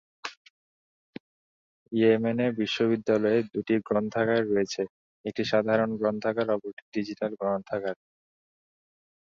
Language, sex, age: Bengali, male, 19-29